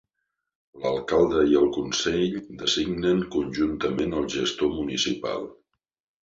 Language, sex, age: Catalan, male, 50-59